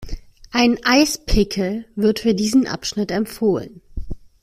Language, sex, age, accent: German, female, 30-39, Deutschland Deutsch